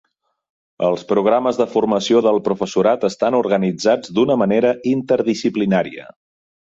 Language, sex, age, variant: Catalan, male, 30-39, Central